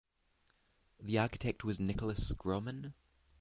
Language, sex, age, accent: English, male, 19-29, England English; New Zealand English